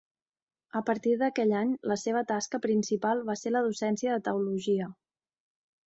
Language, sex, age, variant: Catalan, female, 30-39, Central